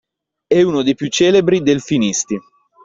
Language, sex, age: Italian, male, 19-29